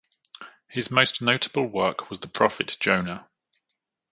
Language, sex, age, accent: English, male, 30-39, England English